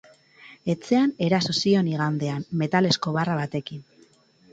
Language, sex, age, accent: Basque, female, 30-39, Mendebalekoa (Araba, Bizkaia, Gipuzkoako mendebaleko herri batzuk)